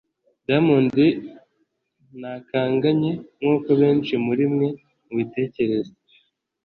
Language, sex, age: Kinyarwanda, male, 19-29